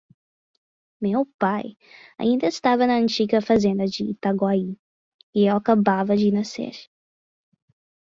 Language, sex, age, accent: Portuguese, female, 19-29, Gaucho